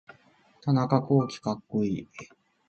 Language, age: Japanese, 30-39